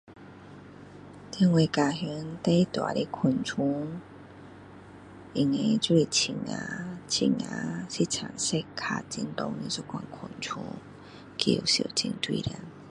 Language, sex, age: Min Dong Chinese, female, 40-49